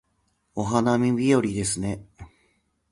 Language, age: Japanese, 30-39